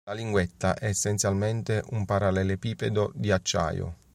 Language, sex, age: Italian, male, 30-39